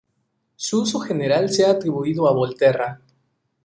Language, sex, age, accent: Spanish, male, 19-29, México